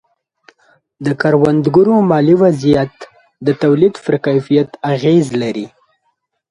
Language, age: Pashto, 19-29